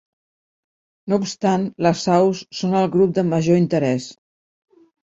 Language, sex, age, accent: Catalan, female, 50-59, Barceloní